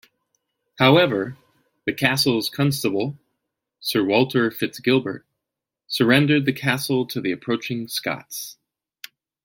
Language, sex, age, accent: English, male, 40-49, United States English